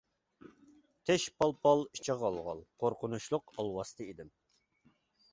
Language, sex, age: Uyghur, male, 19-29